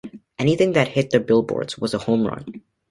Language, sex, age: English, male, under 19